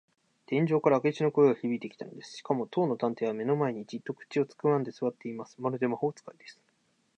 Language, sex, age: Japanese, male, 19-29